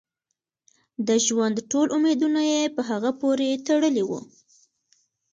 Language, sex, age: Pashto, female, 19-29